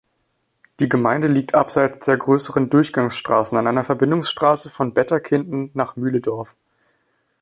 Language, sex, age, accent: German, male, under 19, Deutschland Deutsch